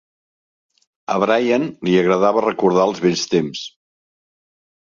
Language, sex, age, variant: Catalan, male, 60-69, Central